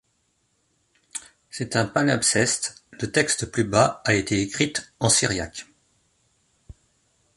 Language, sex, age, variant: French, male, 40-49, Français de métropole